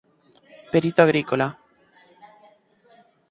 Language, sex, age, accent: Galician, male, 19-29, Normativo (estándar)